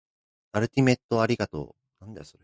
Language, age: Japanese, 19-29